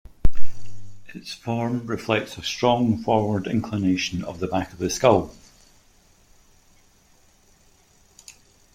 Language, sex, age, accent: English, male, 50-59, Scottish English